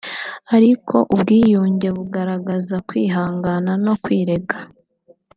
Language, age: Kinyarwanda, 19-29